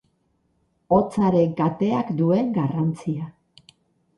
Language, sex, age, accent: Basque, female, 50-59, Mendebalekoa (Araba, Bizkaia, Gipuzkoako mendebaleko herri batzuk)